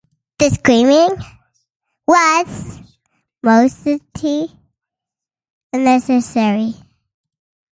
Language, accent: English, United States English